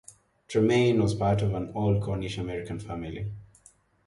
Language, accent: English, Kenyan